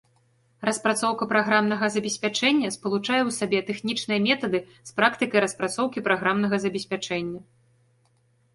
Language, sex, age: Belarusian, female, 19-29